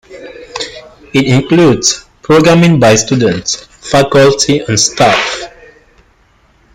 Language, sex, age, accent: English, male, 19-29, England English